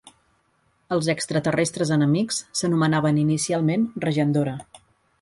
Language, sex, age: Catalan, female, 50-59